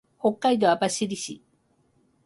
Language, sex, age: Japanese, female, 50-59